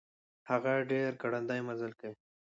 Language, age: Pashto, 19-29